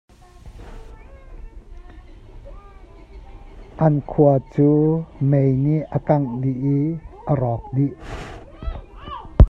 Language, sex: Hakha Chin, male